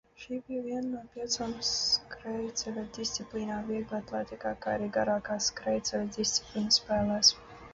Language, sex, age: Latvian, female, 19-29